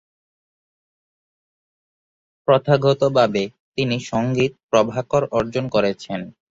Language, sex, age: Bengali, male, 19-29